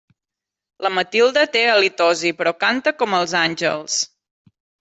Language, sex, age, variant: Catalan, female, 40-49, Central